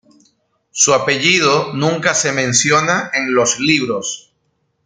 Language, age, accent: Spanish, 40-49, Andino-Pacífico: Colombia, Perú, Ecuador, oeste de Bolivia y Venezuela andina